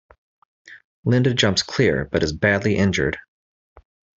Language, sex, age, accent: English, male, 30-39, United States English